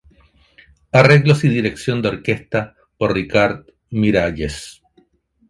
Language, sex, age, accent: Spanish, male, 30-39, Chileno: Chile, Cuyo